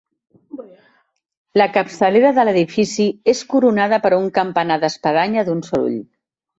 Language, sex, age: Catalan, female, 50-59